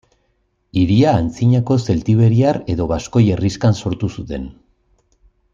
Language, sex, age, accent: Basque, male, 40-49, Erdialdekoa edo Nafarra (Gipuzkoa, Nafarroa)